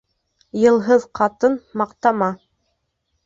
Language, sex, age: Bashkir, female, 19-29